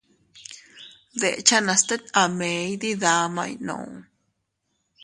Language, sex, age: Teutila Cuicatec, female, 30-39